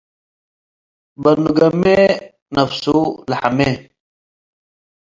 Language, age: Tigre, 30-39